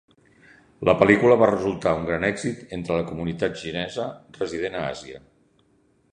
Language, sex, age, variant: Catalan, male, 60-69, Central